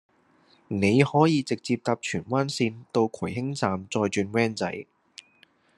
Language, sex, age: Cantonese, male, 19-29